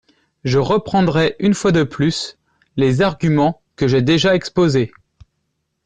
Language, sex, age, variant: French, male, 30-39, Français de métropole